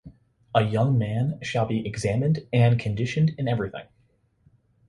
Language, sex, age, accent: English, male, 19-29, United States English